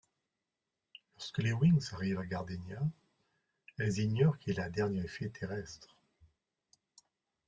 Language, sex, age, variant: French, male, 60-69, Français de métropole